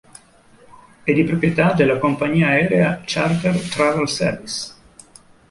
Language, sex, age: Italian, male, 50-59